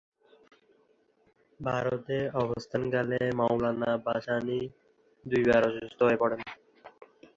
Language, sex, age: Bengali, male, under 19